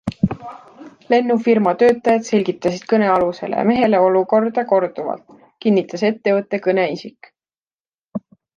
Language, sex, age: Estonian, female, 19-29